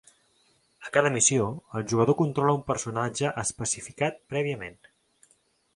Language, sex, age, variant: Catalan, male, 19-29, Central